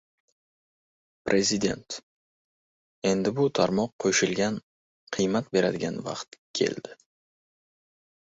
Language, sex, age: Uzbek, male, 19-29